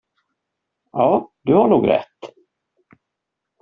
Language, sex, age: Swedish, male, 50-59